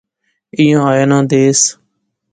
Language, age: Pahari-Potwari, 19-29